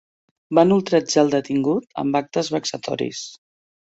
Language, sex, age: Catalan, female, 60-69